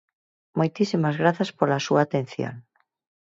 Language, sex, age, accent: Galician, female, 40-49, Normativo (estándar)